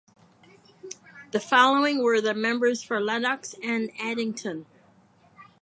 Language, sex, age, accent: English, female, 60-69, United States English